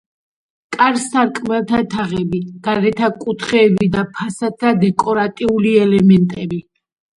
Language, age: Georgian, under 19